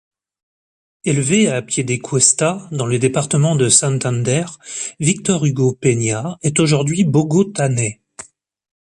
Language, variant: French, Français de métropole